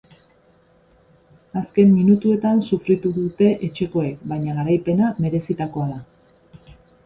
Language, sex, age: Basque, female, 40-49